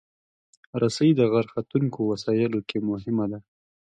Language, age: Pashto, 19-29